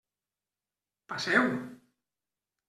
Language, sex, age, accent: Catalan, male, 50-59, valencià